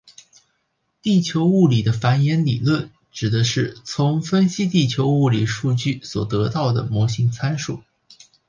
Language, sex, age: Chinese, male, 19-29